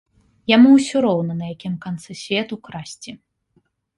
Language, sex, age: Belarusian, female, 30-39